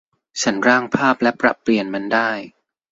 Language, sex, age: Thai, male, 19-29